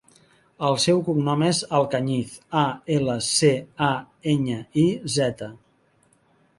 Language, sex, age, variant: Catalan, male, 50-59, Central